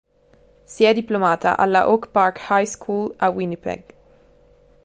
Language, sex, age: Italian, female, 19-29